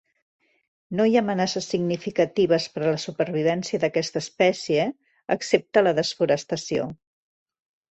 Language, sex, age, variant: Catalan, female, 40-49, Central